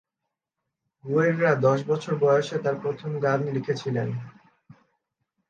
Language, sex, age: Bengali, male, 19-29